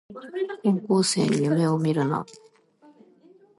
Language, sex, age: Japanese, female, 19-29